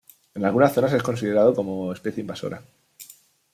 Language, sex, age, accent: Spanish, male, 19-29, España: Sur peninsular (Andalucia, Extremadura, Murcia)